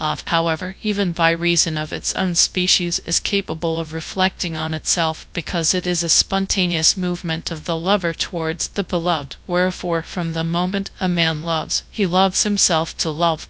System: TTS, GradTTS